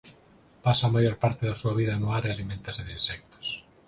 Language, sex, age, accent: Galician, male, 40-49, Normativo (estándar)